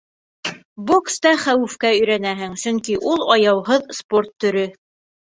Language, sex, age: Bashkir, female, 19-29